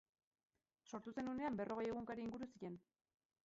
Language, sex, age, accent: Basque, female, 30-39, Mendebalekoa (Araba, Bizkaia, Gipuzkoako mendebaleko herri batzuk)